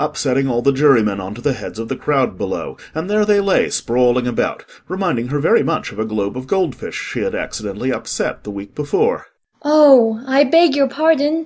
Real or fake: real